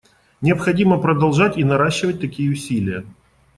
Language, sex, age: Russian, male, 40-49